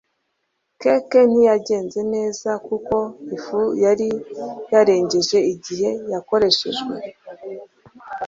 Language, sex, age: Kinyarwanda, female, 30-39